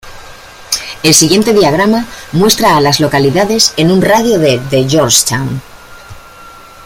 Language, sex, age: Spanish, female, 40-49